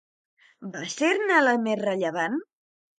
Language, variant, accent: Catalan, Central, central; septentrional